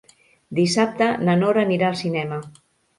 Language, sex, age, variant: Catalan, female, 50-59, Central